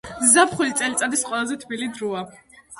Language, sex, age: Georgian, female, under 19